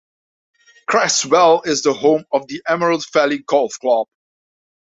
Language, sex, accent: English, male, England English